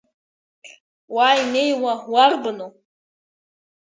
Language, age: Abkhazian, under 19